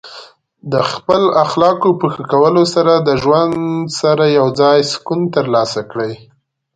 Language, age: Pashto, 19-29